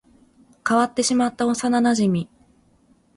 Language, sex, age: Japanese, female, 30-39